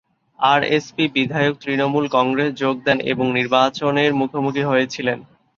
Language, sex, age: Bengali, male, 19-29